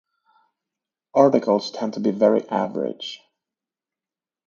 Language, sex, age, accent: English, male, 30-39, United States English